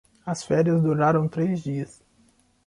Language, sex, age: Portuguese, male, 19-29